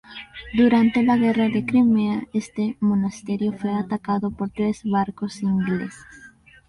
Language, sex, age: Spanish, female, under 19